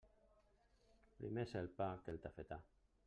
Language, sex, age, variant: Catalan, male, 50-59, Central